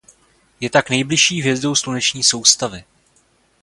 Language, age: Czech, 30-39